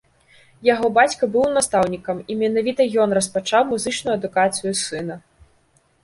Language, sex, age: Belarusian, female, 19-29